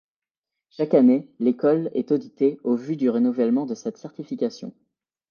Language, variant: French, Français de métropole